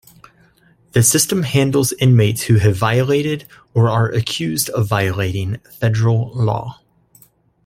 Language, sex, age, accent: English, male, 30-39, United States English